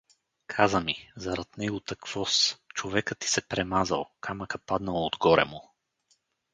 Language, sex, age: Bulgarian, male, 30-39